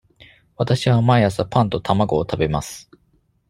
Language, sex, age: Japanese, male, 30-39